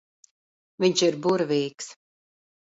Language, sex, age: Latvian, female, 50-59